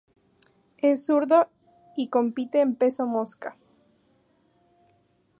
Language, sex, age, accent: Spanish, female, 19-29, México